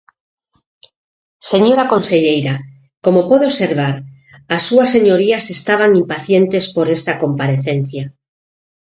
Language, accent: Galician, Central (gheada); Oriental (común en zona oriental)